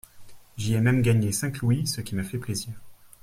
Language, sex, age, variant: French, male, 19-29, Français de métropole